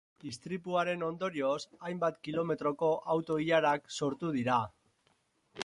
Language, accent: Basque, Mendebalekoa (Araba, Bizkaia, Gipuzkoako mendebaleko herri batzuk)